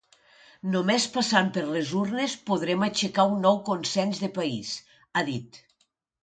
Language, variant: Catalan, Nord-Occidental